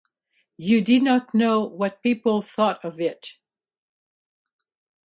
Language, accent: English, United States English